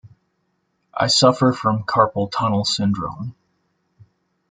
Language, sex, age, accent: English, male, 30-39, United States English